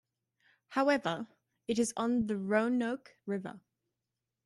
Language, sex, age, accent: English, female, 19-29, Australian English